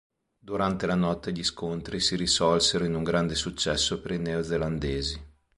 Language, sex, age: Italian, male, 40-49